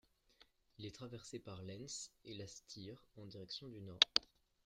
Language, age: French, under 19